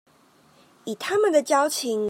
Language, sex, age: Chinese, female, 19-29